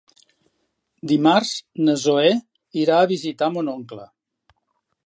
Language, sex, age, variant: Catalan, male, 60-69, Central